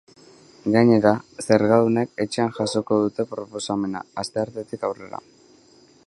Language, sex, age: Basque, male, 19-29